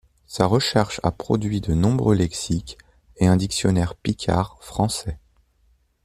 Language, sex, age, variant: French, male, 30-39, Français de métropole